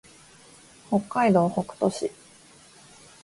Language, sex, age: Japanese, female, 19-29